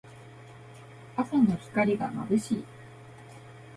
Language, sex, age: Japanese, female, 19-29